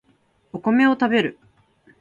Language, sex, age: Japanese, female, 19-29